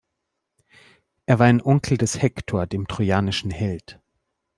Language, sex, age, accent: German, male, 30-39, Deutschland Deutsch